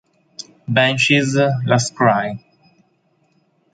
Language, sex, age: Italian, male, 30-39